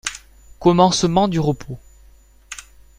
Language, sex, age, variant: French, male, 19-29, Français de métropole